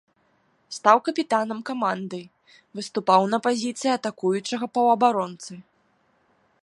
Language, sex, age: Belarusian, female, 30-39